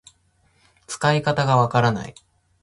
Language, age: Japanese, 19-29